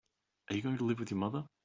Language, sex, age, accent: English, male, 30-39, Australian English